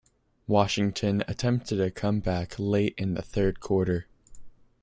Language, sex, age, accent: English, male, under 19, United States English